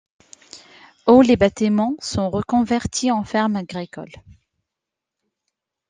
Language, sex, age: French, female, 19-29